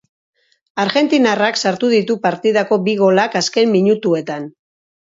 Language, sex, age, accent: Basque, female, 40-49, Mendebalekoa (Araba, Bizkaia, Gipuzkoako mendebaleko herri batzuk)